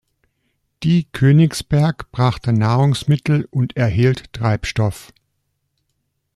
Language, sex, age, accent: German, male, 40-49, Deutschland Deutsch